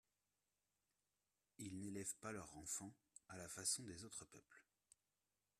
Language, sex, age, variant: French, male, 30-39, Français de métropole